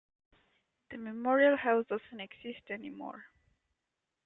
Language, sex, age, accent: English, female, 19-29, United States English